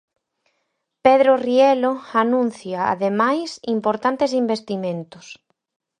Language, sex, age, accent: Galician, female, 30-39, Normativo (estándar)